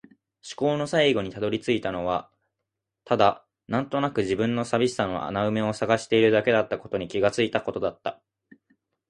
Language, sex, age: Japanese, male, 19-29